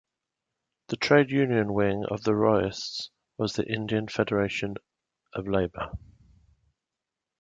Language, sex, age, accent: English, male, 40-49, England English